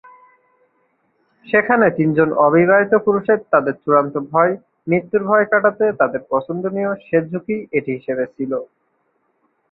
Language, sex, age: Bengali, male, 19-29